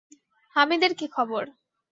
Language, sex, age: Bengali, female, 19-29